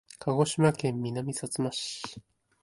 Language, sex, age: Japanese, male, under 19